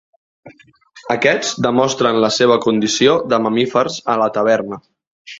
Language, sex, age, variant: Catalan, male, 19-29, Central